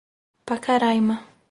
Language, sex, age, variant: Portuguese, female, 19-29, Portuguese (Brasil)